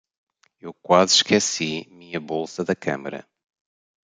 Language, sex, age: Portuguese, male, 40-49